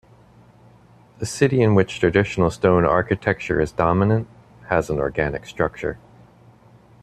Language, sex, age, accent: English, male, 40-49, United States English